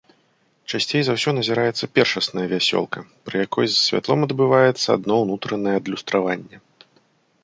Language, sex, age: Belarusian, male, 30-39